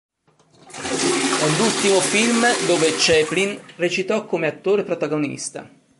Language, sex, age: Italian, male, 40-49